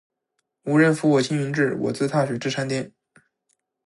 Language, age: Chinese, 19-29